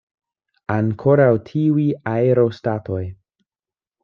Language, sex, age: Esperanto, male, 19-29